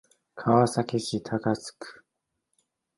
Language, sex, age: Japanese, male, 19-29